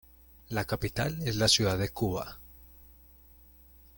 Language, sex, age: Spanish, male, 30-39